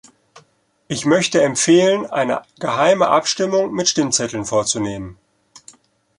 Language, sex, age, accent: German, male, 40-49, Deutschland Deutsch